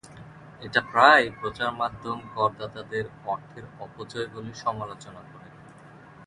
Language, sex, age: Bengali, male, 30-39